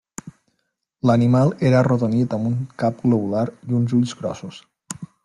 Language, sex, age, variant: Catalan, male, 19-29, Nord-Occidental